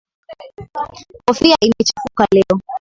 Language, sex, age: Swahili, female, 19-29